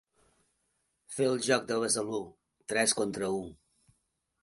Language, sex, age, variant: Catalan, male, 50-59, Central